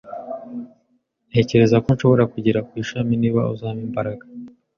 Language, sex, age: Kinyarwanda, male, 19-29